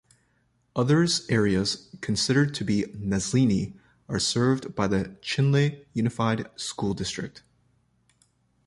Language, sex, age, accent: English, male, 30-39, Canadian English